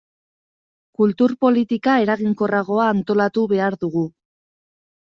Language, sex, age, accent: Basque, female, 19-29, Erdialdekoa edo Nafarra (Gipuzkoa, Nafarroa)